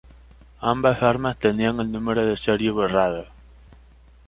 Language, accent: Spanish, Andino-Pacífico: Colombia, Perú, Ecuador, oeste de Bolivia y Venezuela andina